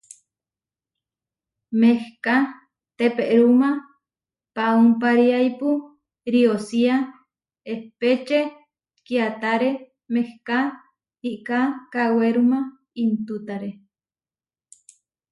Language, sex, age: Huarijio, female, 30-39